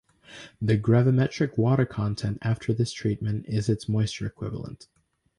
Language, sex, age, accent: English, male, under 19, United States English